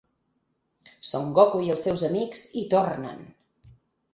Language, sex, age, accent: Catalan, female, 30-39, Garrotxi